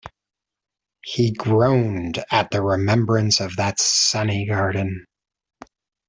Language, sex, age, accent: English, male, 40-49, Canadian English